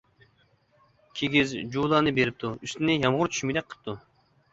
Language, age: Uyghur, 30-39